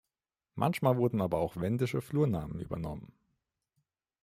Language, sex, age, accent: German, male, 19-29, Deutschland Deutsch